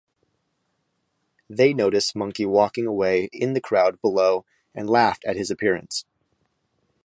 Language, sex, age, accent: English, male, 19-29, United States English